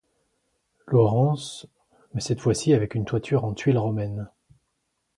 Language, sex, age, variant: French, male, 40-49, Français de métropole